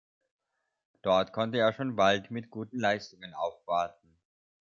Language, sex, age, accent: German, male, 30-39, Österreichisches Deutsch